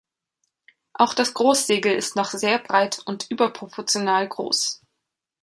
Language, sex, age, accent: German, female, 19-29, Deutschland Deutsch